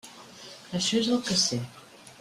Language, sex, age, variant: Catalan, female, 50-59, Central